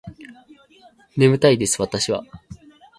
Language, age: Japanese, 19-29